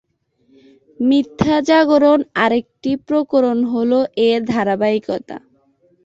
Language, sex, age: Bengali, female, 19-29